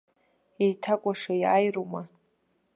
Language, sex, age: Abkhazian, female, under 19